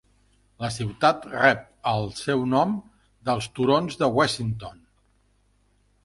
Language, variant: Catalan, Central